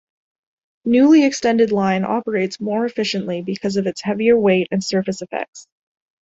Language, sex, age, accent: English, female, 19-29, United States English